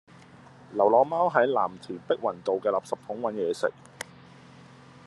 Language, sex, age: Cantonese, male, 19-29